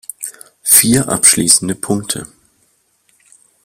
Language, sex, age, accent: German, male, 19-29, Deutschland Deutsch